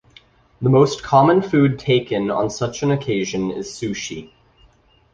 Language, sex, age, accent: English, male, 19-29, United States English